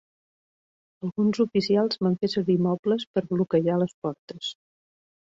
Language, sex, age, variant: Catalan, female, 40-49, Septentrional